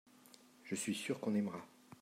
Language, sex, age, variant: French, male, 40-49, Français de métropole